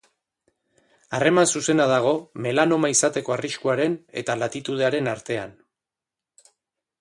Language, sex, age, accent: Basque, male, 40-49, Erdialdekoa edo Nafarra (Gipuzkoa, Nafarroa)